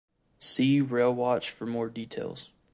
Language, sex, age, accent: English, male, 19-29, United States English